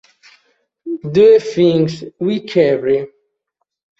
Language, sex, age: Italian, male, 19-29